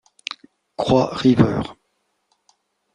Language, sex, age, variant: French, male, 50-59, Français de métropole